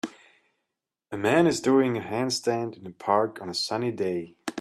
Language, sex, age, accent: English, male, 19-29, United States English